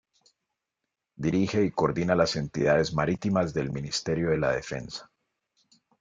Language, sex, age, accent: Spanish, male, 40-49, Andino-Pacífico: Colombia, Perú, Ecuador, oeste de Bolivia y Venezuela andina